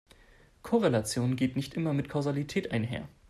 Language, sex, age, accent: German, male, 19-29, Deutschland Deutsch